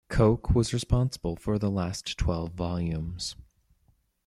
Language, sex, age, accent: English, male, 19-29, United States English